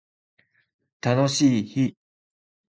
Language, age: Japanese, 19-29